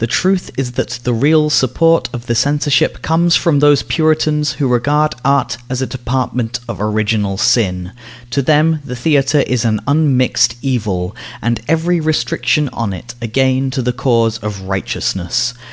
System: none